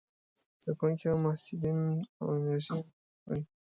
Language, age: Pashto, 19-29